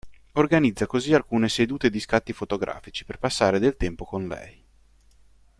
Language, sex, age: Italian, male, 40-49